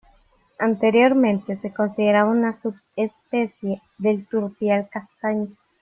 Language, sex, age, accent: Spanish, female, 30-39, América central